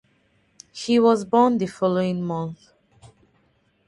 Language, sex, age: English, female, 19-29